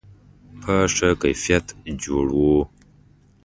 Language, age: Pashto, 19-29